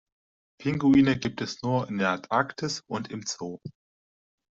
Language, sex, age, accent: German, male, 30-39, Deutschland Deutsch